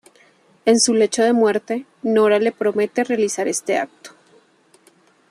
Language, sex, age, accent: Spanish, female, 30-39, Caribe: Cuba, Venezuela, Puerto Rico, República Dominicana, Panamá, Colombia caribeña, México caribeño, Costa del golfo de México